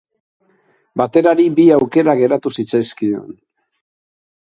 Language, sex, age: Basque, male, 50-59